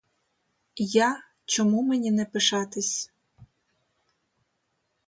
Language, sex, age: Ukrainian, female, 30-39